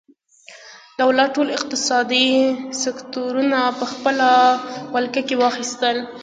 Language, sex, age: Pashto, female, under 19